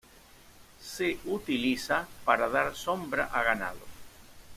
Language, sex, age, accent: Spanish, male, 60-69, Rioplatense: Argentina, Uruguay, este de Bolivia, Paraguay